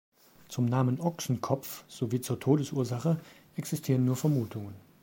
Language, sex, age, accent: German, male, 40-49, Deutschland Deutsch